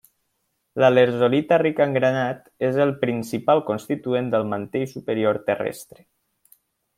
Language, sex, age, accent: Catalan, male, under 19, valencià